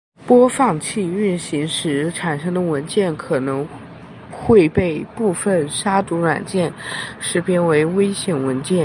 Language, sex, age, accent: Chinese, male, under 19, 出生地：江西省